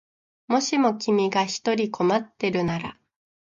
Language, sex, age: Japanese, female, 19-29